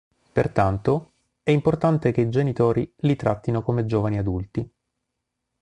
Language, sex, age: Italian, male, 40-49